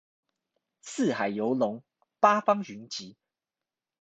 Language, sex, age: Chinese, male, 19-29